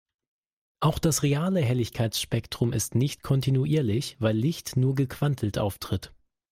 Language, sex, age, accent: German, male, 19-29, Deutschland Deutsch